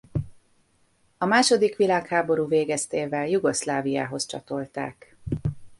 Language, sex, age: Hungarian, female, 50-59